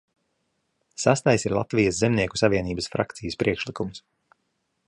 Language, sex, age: Latvian, male, 30-39